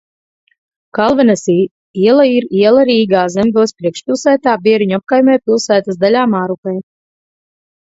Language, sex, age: Latvian, female, 30-39